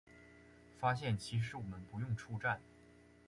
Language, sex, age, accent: Chinese, male, under 19, 出生地：黑龙江省